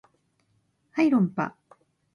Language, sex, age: Japanese, female, 50-59